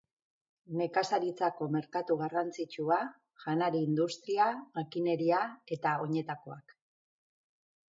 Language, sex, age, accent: Basque, female, 50-59, Mendebalekoa (Araba, Bizkaia, Gipuzkoako mendebaleko herri batzuk)